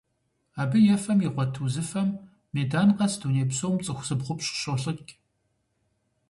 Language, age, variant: Kabardian, 40-49, Адыгэбзэ (Къэбэрдей, Кирил, псоми зэдай)